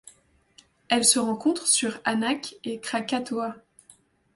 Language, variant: French, Français de métropole